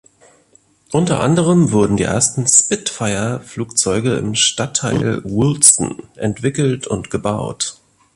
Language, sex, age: German, male, 40-49